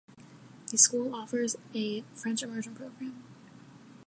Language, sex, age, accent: English, female, 19-29, United States English